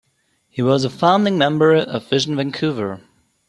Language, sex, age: English, male, 19-29